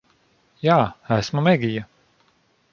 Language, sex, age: Latvian, male, 40-49